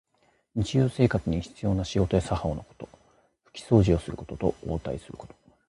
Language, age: Japanese, 30-39